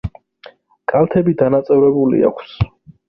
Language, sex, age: Georgian, male, 19-29